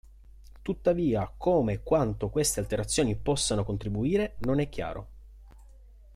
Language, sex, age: Italian, male, 30-39